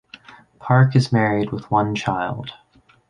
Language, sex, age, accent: English, female, 19-29, United States English